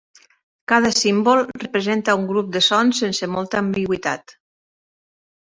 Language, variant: Catalan, Nord-Occidental